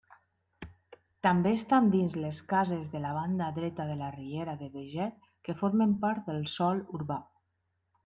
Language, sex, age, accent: Catalan, female, 50-59, valencià